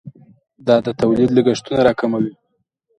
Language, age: Pashto, 30-39